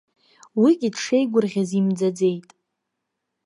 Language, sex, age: Abkhazian, female, 19-29